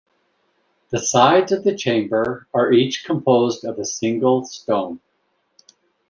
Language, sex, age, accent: English, male, 50-59, United States English